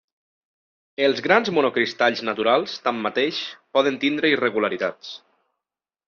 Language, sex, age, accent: Catalan, male, 19-29, valencià